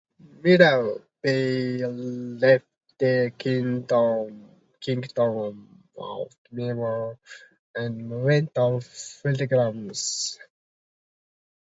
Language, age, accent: English, 19-29, United States English